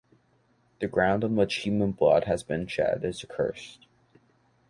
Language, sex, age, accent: English, male, under 19, United States English